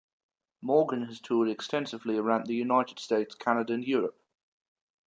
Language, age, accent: English, under 19, England English